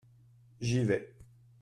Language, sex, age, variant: French, male, 40-49, Français de métropole